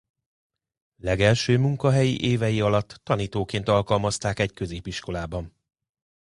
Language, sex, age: Hungarian, male, 40-49